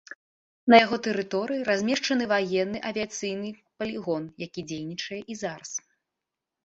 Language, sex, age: Belarusian, female, 19-29